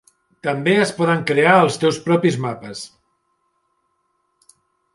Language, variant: Catalan, Central